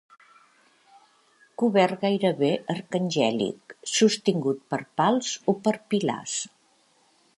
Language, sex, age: Catalan, female, 70-79